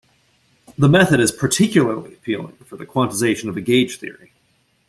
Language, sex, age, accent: English, male, 19-29, United States English